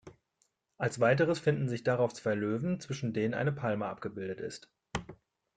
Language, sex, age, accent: German, male, 30-39, Deutschland Deutsch